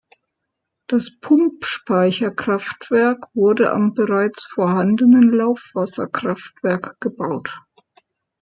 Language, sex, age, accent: German, female, 60-69, Deutschland Deutsch